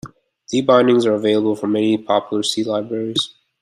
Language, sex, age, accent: English, male, 19-29, United States English